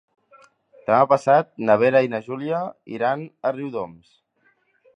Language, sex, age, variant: Catalan, male, 19-29, Central